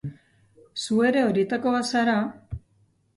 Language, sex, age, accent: Basque, female, 19-29, Mendebalekoa (Araba, Bizkaia, Gipuzkoako mendebaleko herri batzuk)